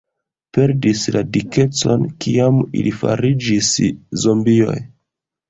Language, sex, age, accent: Esperanto, male, 30-39, Internacia